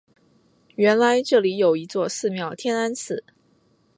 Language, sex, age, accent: Chinese, female, 30-39, 出生地：广东省